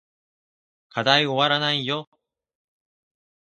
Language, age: Japanese, 19-29